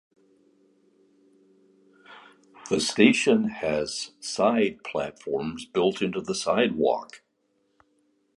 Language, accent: English, Canadian English